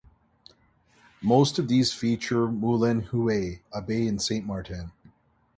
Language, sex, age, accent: English, male, 40-49, Canadian English